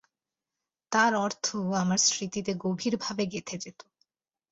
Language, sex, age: Bengali, female, 19-29